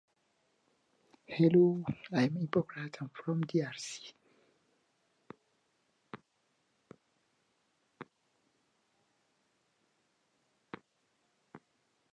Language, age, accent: English, 19-29, England English